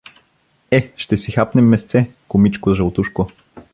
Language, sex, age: Bulgarian, male, 19-29